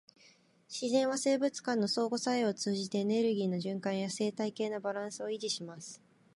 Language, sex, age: Japanese, female, 19-29